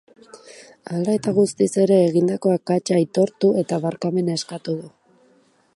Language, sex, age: Basque, female, 19-29